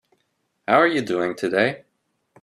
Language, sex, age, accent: English, male, 19-29, United States English